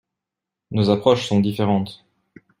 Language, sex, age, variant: French, male, 30-39, Français de métropole